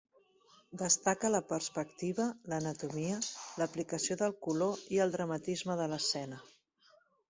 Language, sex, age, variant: Catalan, female, 30-39, Central